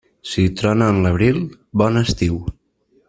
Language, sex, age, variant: Catalan, male, 30-39, Central